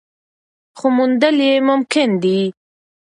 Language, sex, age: Pashto, female, 19-29